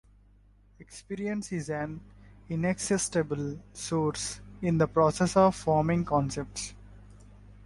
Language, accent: English, India and South Asia (India, Pakistan, Sri Lanka)